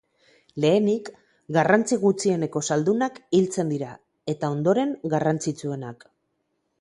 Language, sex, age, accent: Basque, female, 40-49, Mendebalekoa (Araba, Bizkaia, Gipuzkoako mendebaleko herri batzuk)